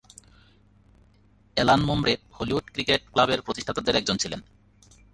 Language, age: Bengali, 30-39